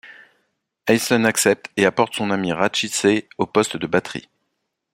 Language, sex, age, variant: French, male, 40-49, Français de métropole